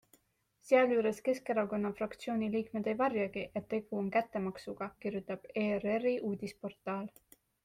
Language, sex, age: Estonian, female, 19-29